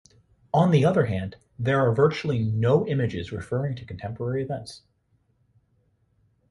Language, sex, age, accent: English, male, 19-29, United States English